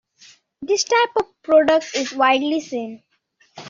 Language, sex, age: English, male, under 19